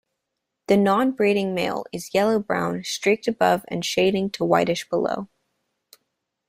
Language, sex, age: English, female, under 19